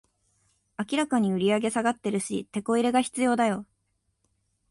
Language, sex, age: Japanese, female, 19-29